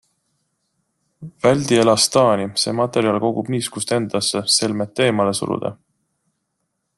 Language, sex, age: Estonian, male, 30-39